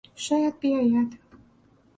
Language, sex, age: Persian, female, 40-49